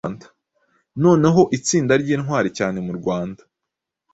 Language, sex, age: Kinyarwanda, male, 19-29